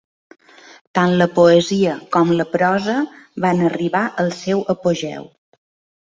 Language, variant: Catalan, Balear